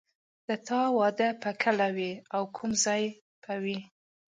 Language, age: Pashto, 19-29